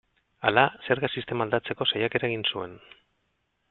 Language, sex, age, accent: Basque, male, 30-39, Mendebalekoa (Araba, Bizkaia, Gipuzkoako mendebaleko herri batzuk)